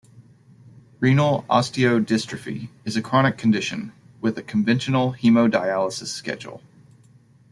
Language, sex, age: English, male, 30-39